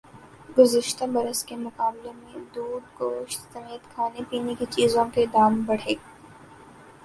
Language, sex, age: Urdu, female, 19-29